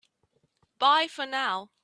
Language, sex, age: English, female, 40-49